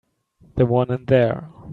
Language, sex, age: English, male, 19-29